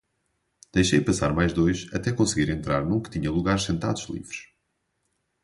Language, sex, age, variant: Portuguese, male, 19-29, Portuguese (Portugal)